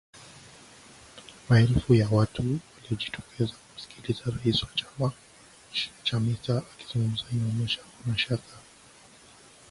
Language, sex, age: Swahili, male, 19-29